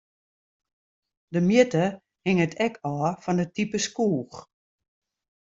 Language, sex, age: Western Frisian, female, 60-69